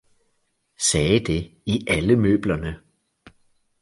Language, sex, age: Danish, male, 40-49